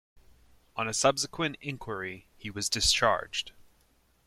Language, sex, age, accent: English, male, 19-29, United States English